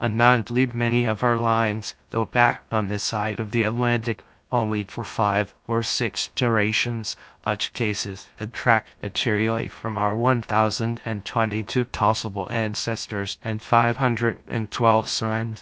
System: TTS, GlowTTS